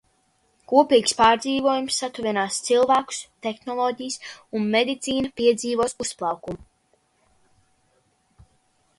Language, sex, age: Latvian, female, under 19